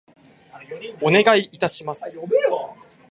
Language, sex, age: Japanese, male, 19-29